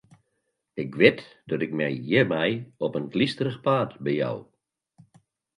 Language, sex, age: Western Frisian, male, 70-79